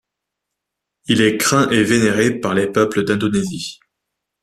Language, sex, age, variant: French, male, 19-29, Français de métropole